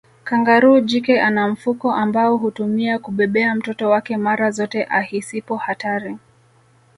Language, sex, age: Swahili, male, 30-39